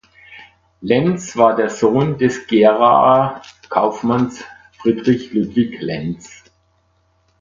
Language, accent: German, Deutschland Deutsch